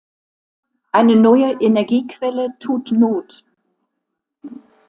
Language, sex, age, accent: German, female, 60-69, Deutschland Deutsch